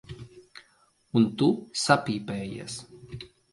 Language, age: Latvian, 40-49